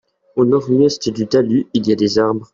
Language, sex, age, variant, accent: French, male, 19-29, Français d'Europe, Français de Suisse